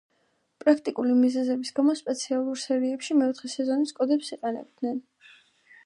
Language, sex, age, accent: Georgian, female, under 19, მშვიდი